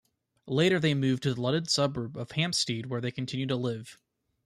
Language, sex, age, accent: English, male, under 19, United States English